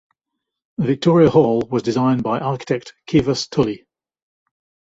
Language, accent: English, England English